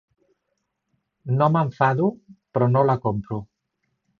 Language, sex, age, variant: Catalan, male, 40-49, Central